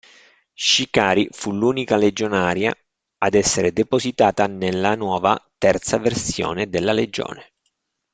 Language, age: Italian, 40-49